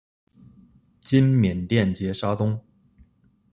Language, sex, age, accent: Chinese, male, 19-29, 出生地：北京市